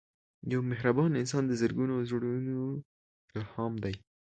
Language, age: Pashto, under 19